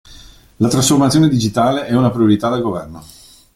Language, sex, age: Italian, male, 40-49